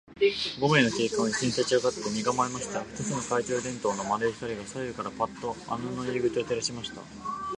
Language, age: Japanese, 19-29